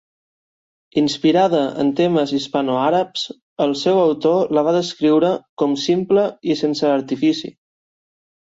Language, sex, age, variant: Catalan, male, 19-29, Central